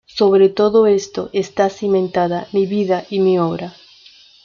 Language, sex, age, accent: Spanish, female, 19-29, Andino-Pacífico: Colombia, Perú, Ecuador, oeste de Bolivia y Venezuela andina